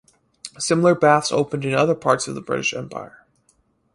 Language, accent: English, United States English